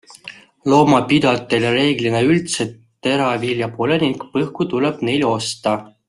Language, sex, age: Estonian, male, 19-29